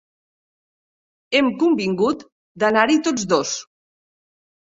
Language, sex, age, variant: Catalan, female, 60-69, Central